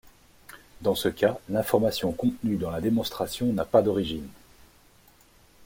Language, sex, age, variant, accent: French, male, 30-39, Français d'Europe, Français de Belgique